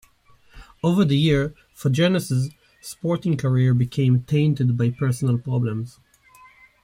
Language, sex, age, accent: English, male, 40-49, United States English